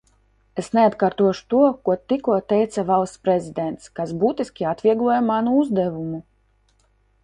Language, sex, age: Latvian, female, 19-29